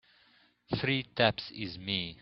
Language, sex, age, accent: English, male, 30-39, Southern African (South Africa, Zimbabwe, Namibia)